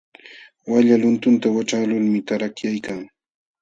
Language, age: Jauja Wanca Quechua, 40-49